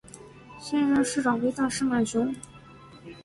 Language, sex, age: Chinese, female, 19-29